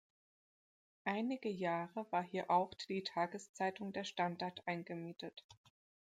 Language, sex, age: German, female, 30-39